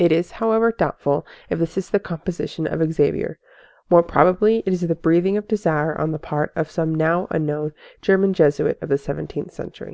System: none